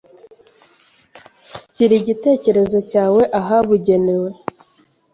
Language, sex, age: Kinyarwanda, female, 19-29